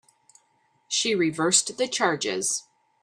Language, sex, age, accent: English, female, 50-59, United States English